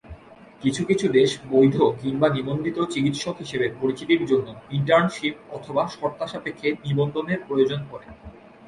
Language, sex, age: Bengali, male, 19-29